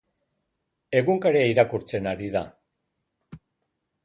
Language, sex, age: Basque, male, 60-69